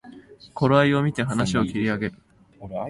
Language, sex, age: Japanese, male, 19-29